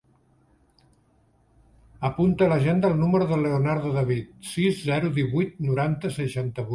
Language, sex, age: Catalan, male, 70-79